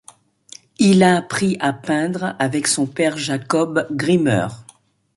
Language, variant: French, Français de métropole